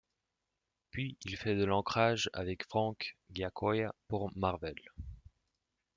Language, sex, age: French, male, under 19